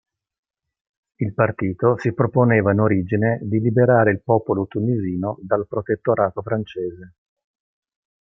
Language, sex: Italian, male